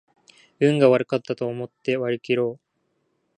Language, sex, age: Japanese, male, 19-29